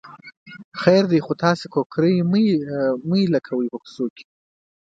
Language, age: Pashto, 19-29